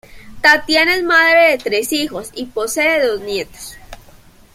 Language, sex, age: Spanish, female, 19-29